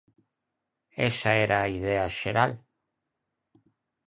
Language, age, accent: Galician, 60-69, Normativo (estándar)